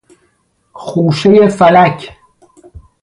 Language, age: Persian, 30-39